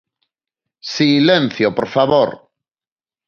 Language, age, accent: Galician, 30-39, Normativo (estándar)